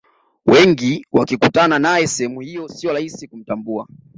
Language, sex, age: Swahili, male, 19-29